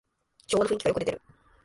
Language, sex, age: Japanese, female, 19-29